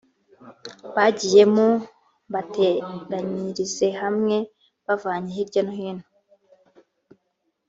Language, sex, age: Kinyarwanda, female, 19-29